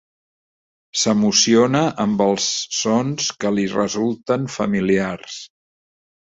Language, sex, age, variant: Catalan, male, 60-69, Central